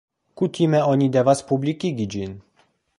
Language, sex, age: Esperanto, male, 19-29